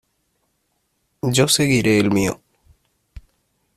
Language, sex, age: Spanish, male, 19-29